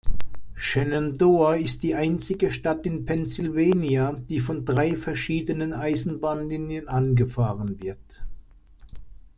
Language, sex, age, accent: German, male, 60-69, Deutschland Deutsch